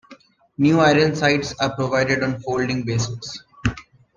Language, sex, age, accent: English, male, 19-29, India and South Asia (India, Pakistan, Sri Lanka)